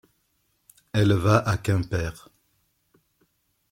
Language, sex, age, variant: French, male, 50-59, Français de métropole